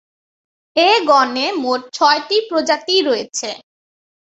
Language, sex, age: Bengali, female, under 19